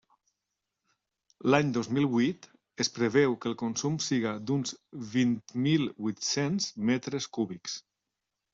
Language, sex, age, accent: Catalan, male, 50-59, valencià